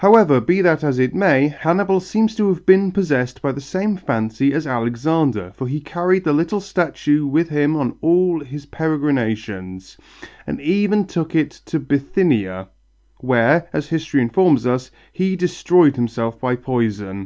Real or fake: real